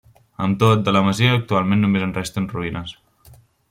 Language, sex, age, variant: Catalan, male, 19-29, Central